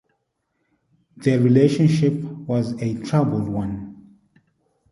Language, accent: English, Southern African (South Africa, Zimbabwe, Namibia)